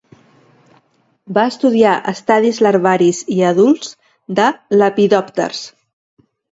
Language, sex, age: Catalan, female, 40-49